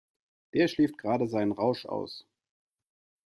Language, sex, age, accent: German, male, 40-49, Deutschland Deutsch